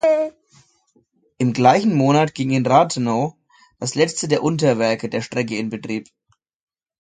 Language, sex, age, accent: German, male, 40-49, Deutschland Deutsch